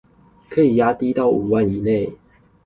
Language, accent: Chinese, 出生地：新北市